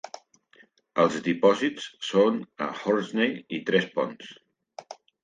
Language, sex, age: Catalan, male, 50-59